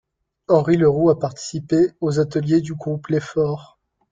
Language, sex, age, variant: French, male, 19-29, Français de métropole